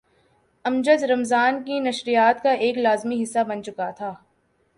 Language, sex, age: Urdu, female, 19-29